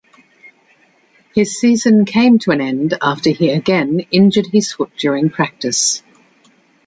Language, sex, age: English, female, 50-59